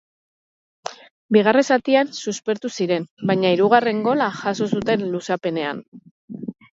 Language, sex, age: Basque, female, 40-49